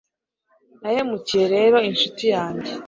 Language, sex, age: Kinyarwanda, female, 40-49